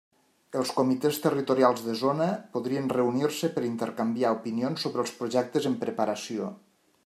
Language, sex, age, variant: Catalan, male, 40-49, Nord-Occidental